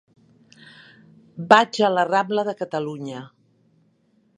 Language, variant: Catalan, Central